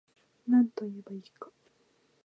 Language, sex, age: Japanese, female, 19-29